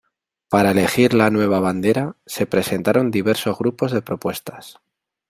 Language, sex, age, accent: Spanish, male, 30-39, España: Centro-Sur peninsular (Madrid, Toledo, Castilla-La Mancha)